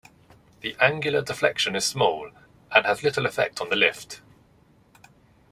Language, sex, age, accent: English, male, 30-39, England English